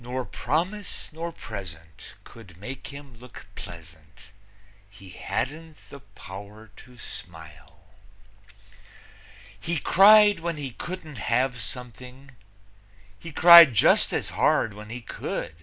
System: none